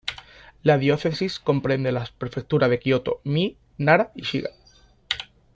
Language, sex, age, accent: Spanish, male, 19-29, España: Sur peninsular (Andalucia, Extremadura, Murcia)